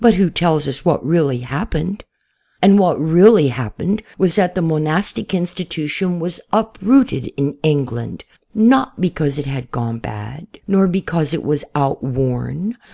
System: none